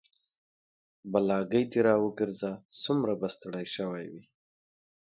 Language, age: Pashto, 19-29